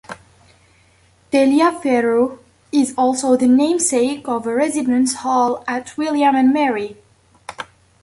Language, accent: English, United States English